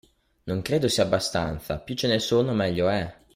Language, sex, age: Italian, male, under 19